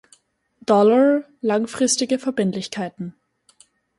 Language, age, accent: German, 19-29, Österreichisches Deutsch